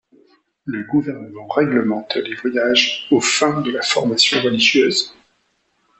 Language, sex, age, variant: French, male, 40-49, Français de métropole